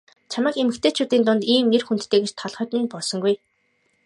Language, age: Mongolian, 19-29